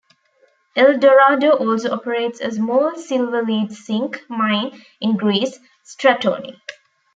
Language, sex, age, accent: English, female, 19-29, India and South Asia (India, Pakistan, Sri Lanka)